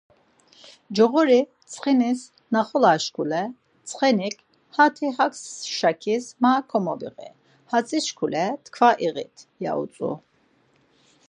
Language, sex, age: Laz, female, 50-59